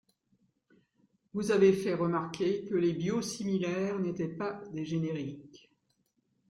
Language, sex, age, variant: French, female, 60-69, Français de métropole